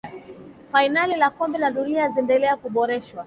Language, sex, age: Swahili, female, 30-39